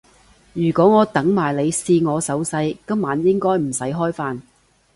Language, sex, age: Cantonese, female, 40-49